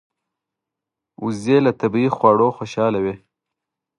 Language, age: Pashto, 19-29